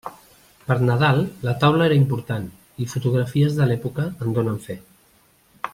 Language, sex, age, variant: Catalan, male, 50-59, Central